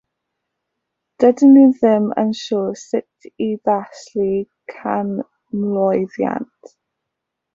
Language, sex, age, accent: Welsh, female, 19-29, Y Deyrnas Unedig Cymraeg